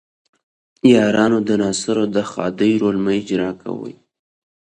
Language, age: Pashto, 19-29